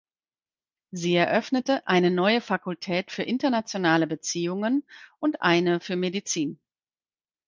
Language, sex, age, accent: German, female, 50-59, Deutschland Deutsch